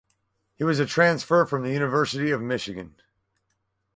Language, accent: English, United States English